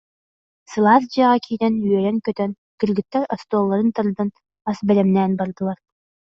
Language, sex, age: Yakut, female, under 19